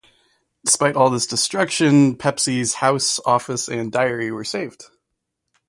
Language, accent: English, United States English